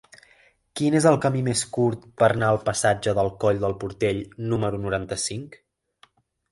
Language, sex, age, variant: Catalan, male, 19-29, Central